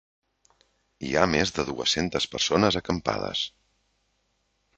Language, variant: Catalan, Nord-Occidental